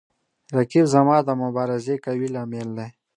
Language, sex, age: Pashto, male, under 19